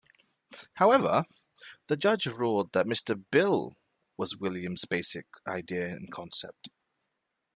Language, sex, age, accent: English, male, 30-39, England English